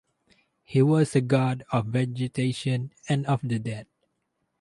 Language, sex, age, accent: English, male, 19-29, Malaysian English